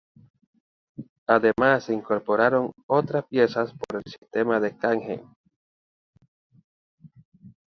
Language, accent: Spanish, Caribe: Cuba, Venezuela, Puerto Rico, República Dominicana, Panamá, Colombia caribeña, México caribeño, Costa del golfo de México